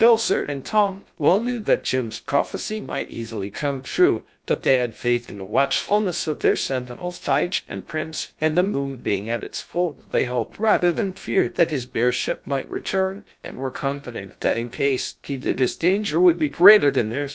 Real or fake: fake